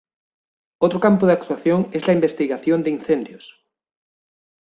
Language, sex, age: Spanish, male, 40-49